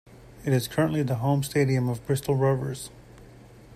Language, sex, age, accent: English, male, 40-49, United States English